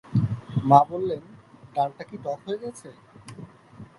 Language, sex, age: Bengali, male, 19-29